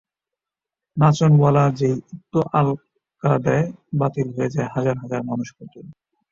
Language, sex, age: Bengali, male, 30-39